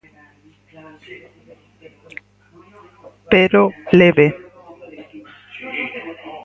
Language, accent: Galician, Normativo (estándar)